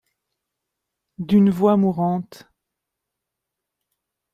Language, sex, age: French, female, 40-49